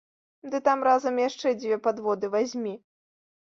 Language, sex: Belarusian, female